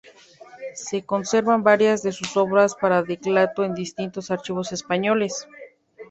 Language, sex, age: Spanish, female, 30-39